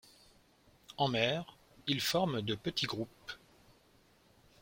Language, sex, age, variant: French, male, 40-49, Français de métropole